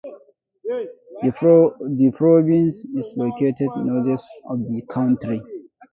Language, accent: English, England English